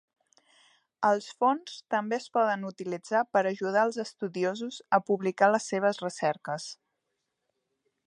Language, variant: Catalan, Central